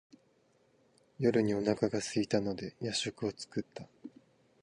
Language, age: Japanese, 19-29